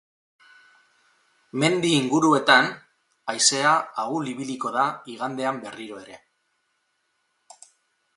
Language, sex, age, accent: Basque, male, 40-49, Mendebalekoa (Araba, Bizkaia, Gipuzkoako mendebaleko herri batzuk)